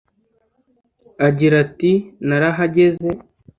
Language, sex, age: Kinyarwanda, male, under 19